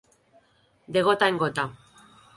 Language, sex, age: Catalan, female, 30-39